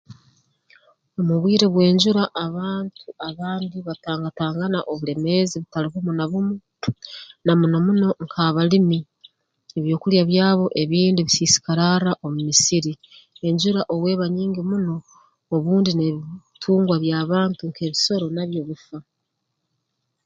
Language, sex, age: Tooro, female, 40-49